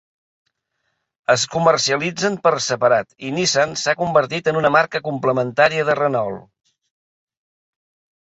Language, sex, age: Catalan, male, 50-59